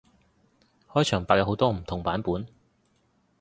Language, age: Cantonese, 30-39